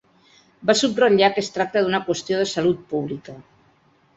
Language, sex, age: Catalan, female, 60-69